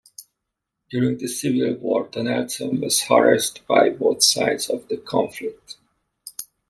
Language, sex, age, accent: English, male, 40-49, United States English